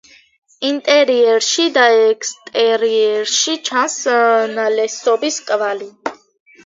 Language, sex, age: Georgian, female, under 19